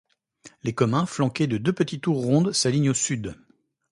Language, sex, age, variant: French, male, 40-49, Français de métropole